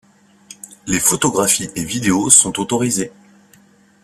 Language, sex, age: French, male, 30-39